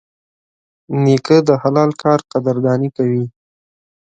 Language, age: Pashto, 19-29